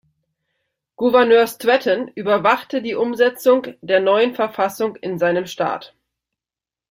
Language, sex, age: German, female, 30-39